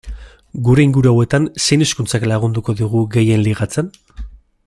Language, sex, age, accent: Basque, male, 19-29, Erdialdekoa edo Nafarra (Gipuzkoa, Nafarroa)